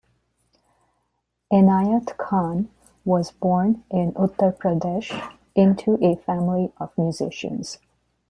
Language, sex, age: English, female, 50-59